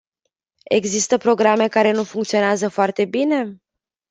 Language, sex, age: Romanian, female, 19-29